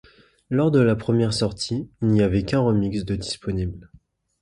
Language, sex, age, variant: French, male, 19-29, Français de métropole